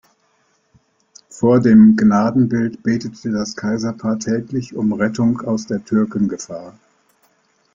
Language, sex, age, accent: German, male, 60-69, Deutschland Deutsch